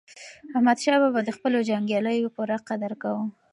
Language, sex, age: Pashto, female, 19-29